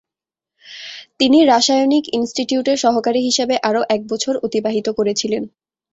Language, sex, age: Bengali, female, 19-29